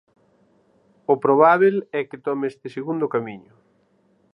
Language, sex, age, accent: Galician, male, 19-29, Central (gheada)